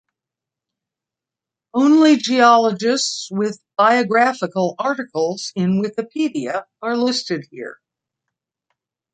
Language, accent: English, United States English